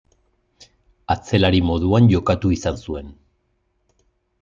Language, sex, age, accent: Basque, male, 40-49, Erdialdekoa edo Nafarra (Gipuzkoa, Nafarroa)